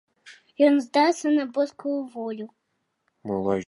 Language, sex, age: Belarusian, male, 30-39